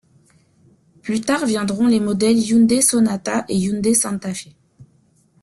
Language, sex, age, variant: French, female, 30-39, Français de métropole